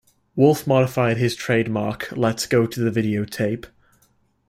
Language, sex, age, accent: English, male, under 19, England English